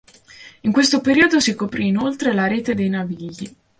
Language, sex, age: Italian, female, 19-29